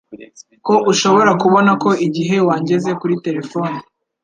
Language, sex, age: Kinyarwanda, male, 19-29